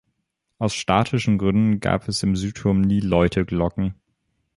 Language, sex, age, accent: German, male, under 19, Deutschland Deutsch